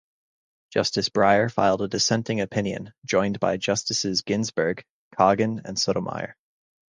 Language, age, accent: English, 19-29, United States English